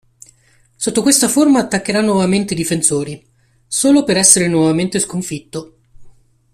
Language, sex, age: Italian, male, 30-39